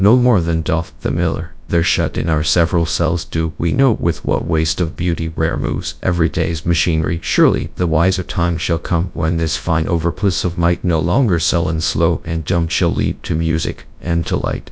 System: TTS, GradTTS